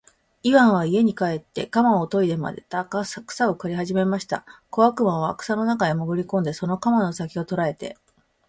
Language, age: Japanese, 40-49